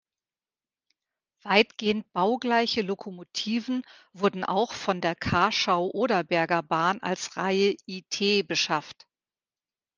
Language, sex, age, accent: German, female, 50-59, Deutschland Deutsch